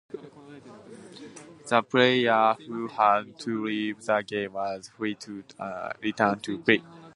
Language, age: English, under 19